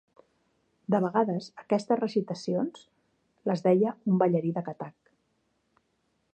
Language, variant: Catalan, Central